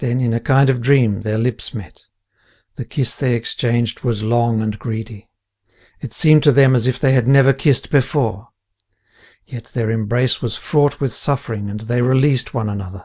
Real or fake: real